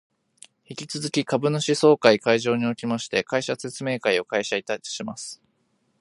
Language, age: Japanese, 19-29